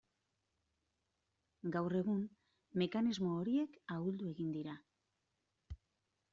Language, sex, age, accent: Basque, female, 40-49, Mendebalekoa (Araba, Bizkaia, Gipuzkoako mendebaleko herri batzuk)